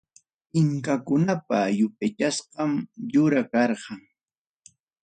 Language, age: Ayacucho Quechua, 60-69